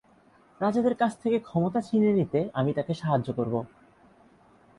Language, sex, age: Bengali, male, 19-29